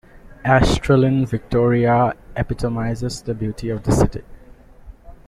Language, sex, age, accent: English, male, 19-29, India and South Asia (India, Pakistan, Sri Lanka)